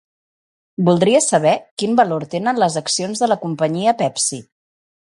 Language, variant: Catalan, Central